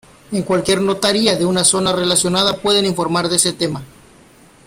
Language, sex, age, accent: Spanish, male, 19-29, México